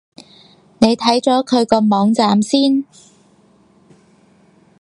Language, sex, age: Cantonese, female, 19-29